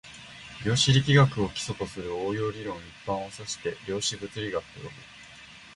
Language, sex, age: Japanese, male, 19-29